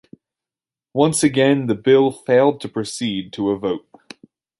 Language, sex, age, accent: English, male, 19-29, United States English